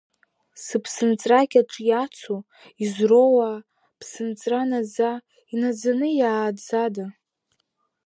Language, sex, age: Abkhazian, female, under 19